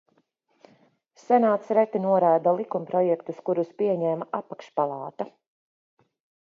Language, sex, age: Latvian, female, 40-49